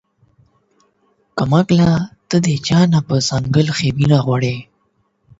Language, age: Pashto, 19-29